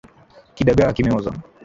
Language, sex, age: Swahili, male, 19-29